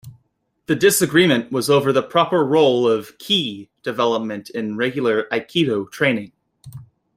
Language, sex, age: English, male, 19-29